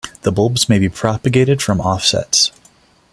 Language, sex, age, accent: English, male, 30-39, United States English